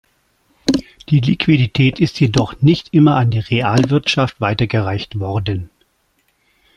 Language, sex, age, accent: German, male, 60-69, Deutschland Deutsch